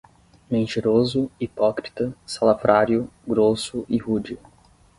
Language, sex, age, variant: Portuguese, male, 19-29, Portuguese (Brasil)